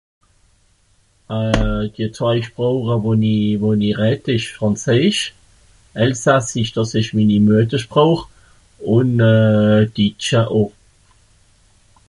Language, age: Swiss German, 50-59